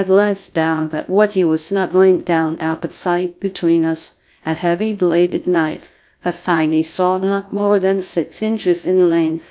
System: TTS, GlowTTS